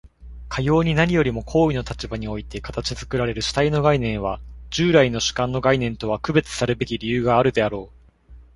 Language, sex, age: Japanese, male, 19-29